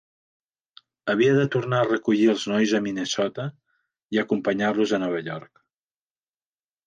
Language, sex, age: Catalan, male, 60-69